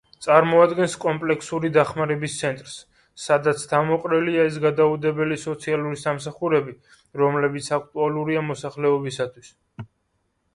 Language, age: Georgian, 19-29